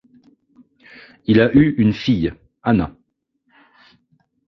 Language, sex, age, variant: French, male, 30-39, Français de métropole